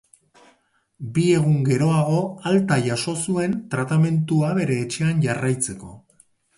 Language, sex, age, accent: Basque, male, 40-49, Erdialdekoa edo Nafarra (Gipuzkoa, Nafarroa)